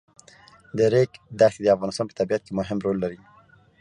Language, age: Pashto, 19-29